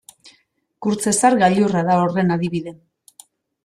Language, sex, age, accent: Basque, female, 40-49, Mendebalekoa (Araba, Bizkaia, Gipuzkoako mendebaleko herri batzuk)